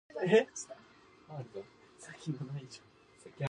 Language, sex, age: English, female, under 19